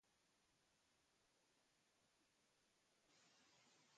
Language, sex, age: Spanish, male, under 19